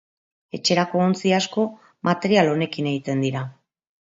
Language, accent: Basque, Mendebalekoa (Araba, Bizkaia, Gipuzkoako mendebaleko herri batzuk)